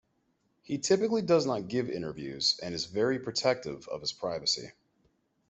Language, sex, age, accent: English, male, 30-39, United States English